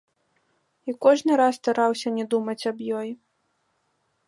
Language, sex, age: Belarusian, female, 19-29